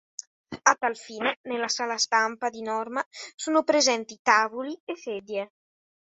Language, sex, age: Italian, male, under 19